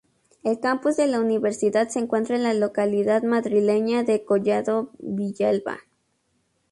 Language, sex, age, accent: Spanish, female, 19-29, México